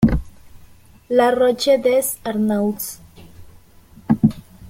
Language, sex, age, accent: Spanish, female, 19-29, Andino-Pacífico: Colombia, Perú, Ecuador, oeste de Bolivia y Venezuela andina